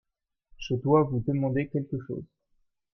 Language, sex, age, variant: French, male, 19-29, Français de métropole